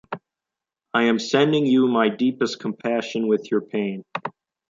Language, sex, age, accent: English, male, under 19, United States English